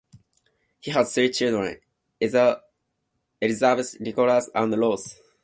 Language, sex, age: English, male, 19-29